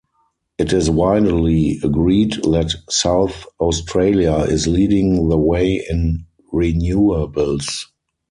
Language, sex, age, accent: English, male, 50-59, German English